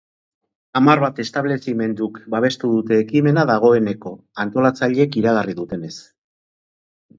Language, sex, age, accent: Basque, male, 50-59, Erdialdekoa edo Nafarra (Gipuzkoa, Nafarroa)